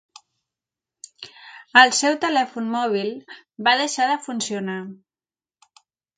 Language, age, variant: Catalan, 40-49, Central